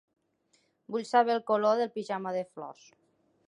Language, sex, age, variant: Catalan, female, 19-29, Septentrional